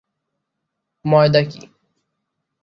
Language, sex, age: Bengali, male, 19-29